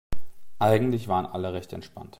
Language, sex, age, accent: German, male, 30-39, Deutschland Deutsch